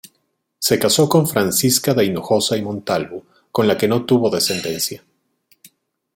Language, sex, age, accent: Spanish, male, 40-49, Andino-Pacífico: Colombia, Perú, Ecuador, oeste de Bolivia y Venezuela andina